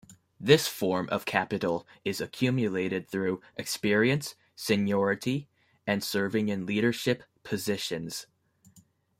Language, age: English, 19-29